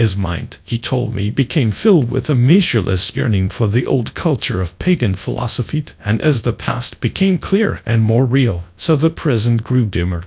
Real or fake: fake